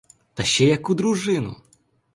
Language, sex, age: Ukrainian, male, 19-29